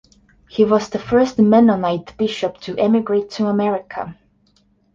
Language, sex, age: English, female, 19-29